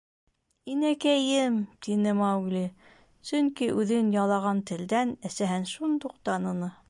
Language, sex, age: Bashkir, female, 50-59